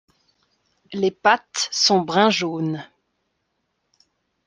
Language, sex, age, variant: French, female, 30-39, Français de métropole